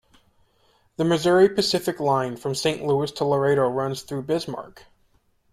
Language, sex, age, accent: English, male, 30-39, United States English